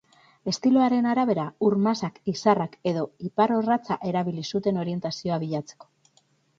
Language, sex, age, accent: Basque, female, 30-39, Mendebalekoa (Araba, Bizkaia, Gipuzkoako mendebaleko herri batzuk)